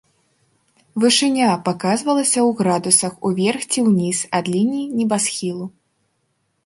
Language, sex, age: Belarusian, female, 19-29